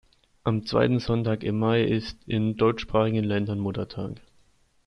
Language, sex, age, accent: German, male, 19-29, Deutschland Deutsch